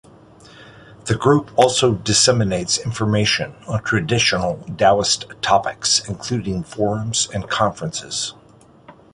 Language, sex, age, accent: English, male, 50-59, United States English